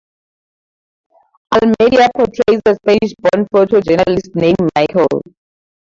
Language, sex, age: English, female, 19-29